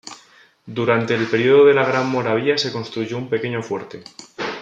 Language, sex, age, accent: Spanish, male, 19-29, España: Centro-Sur peninsular (Madrid, Toledo, Castilla-La Mancha)